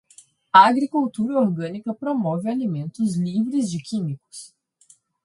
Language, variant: Portuguese, Portuguese (Brasil)